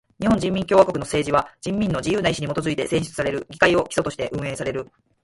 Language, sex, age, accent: Japanese, female, 40-49, 関西弁